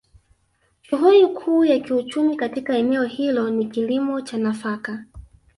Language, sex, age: Swahili, female, 19-29